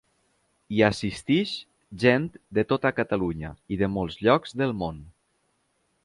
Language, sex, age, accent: Catalan, male, 19-29, valencià; valencià meridional